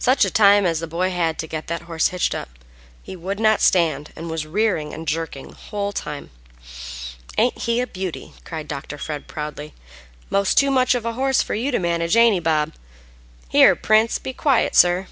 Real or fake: real